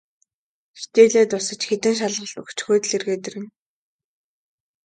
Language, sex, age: Mongolian, female, 19-29